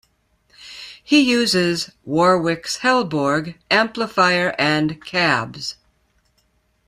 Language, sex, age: English, female, 50-59